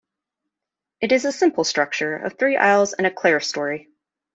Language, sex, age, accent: English, female, 30-39, United States English